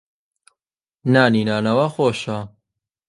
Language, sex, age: Central Kurdish, male, 19-29